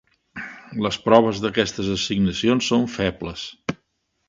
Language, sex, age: Catalan, male, 70-79